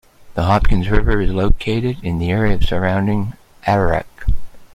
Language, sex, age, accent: English, male, 50-59, Canadian English